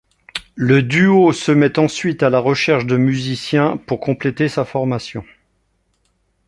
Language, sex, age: French, male, 50-59